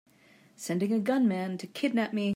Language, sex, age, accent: English, female, 30-39, United States English